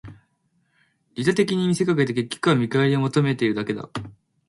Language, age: Japanese, 19-29